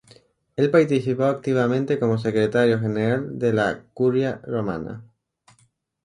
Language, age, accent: Spanish, 19-29, España: Islas Canarias